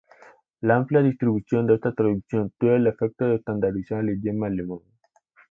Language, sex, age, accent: Spanish, male, under 19, Andino-Pacífico: Colombia, Perú, Ecuador, oeste de Bolivia y Venezuela andina